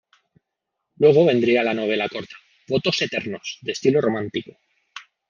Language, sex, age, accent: Spanish, male, 19-29, España: Centro-Sur peninsular (Madrid, Toledo, Castilla-La Mancha)